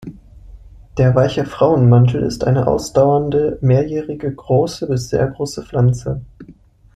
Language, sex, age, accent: German, male, 19-29, Deutschland Deutsch